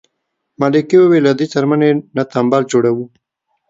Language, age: Pashto, 19-29